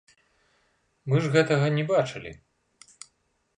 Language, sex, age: Belarusian, male, 50-59